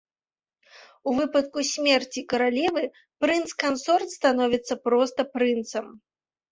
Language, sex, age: Belarusian, female, 30-39